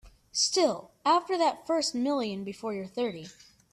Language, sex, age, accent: English, male, under 19, United States English